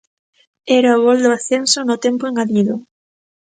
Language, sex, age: Galician, female, 19-29